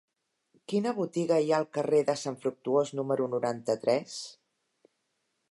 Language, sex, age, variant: Catalan, female, 60-69, Central